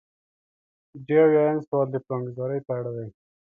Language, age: Pashto, 19-29